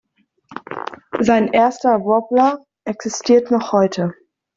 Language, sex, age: German, female, under 19